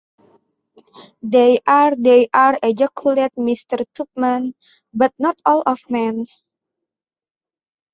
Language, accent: English, United States English